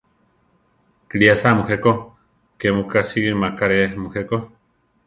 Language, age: Central Tarahumara, 30-39